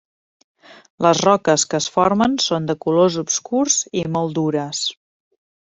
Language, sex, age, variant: Catalan, female, 40-49, Central